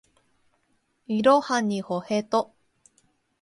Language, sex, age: Japanese, female, 30-39